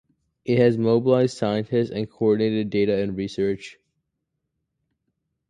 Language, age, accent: English, under 19, United States English